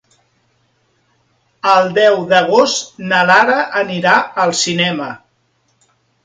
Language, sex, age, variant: Catalan, male, 40-49, Central